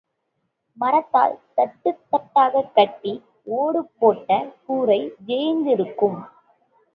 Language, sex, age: Tamil, female, 19-29